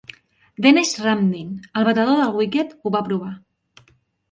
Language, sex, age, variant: Catalan, female, 30-39, Central